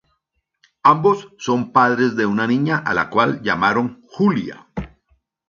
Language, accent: Spanish, Andino-Pacífico: Colombia, Perú, Ecuador, oeste de Bolivia y Venezuela andina